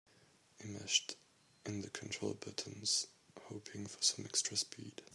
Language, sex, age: English, male, 30-39